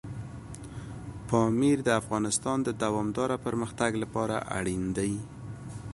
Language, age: Pashto, 19-29